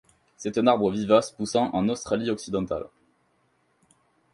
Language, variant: French, Français de métropole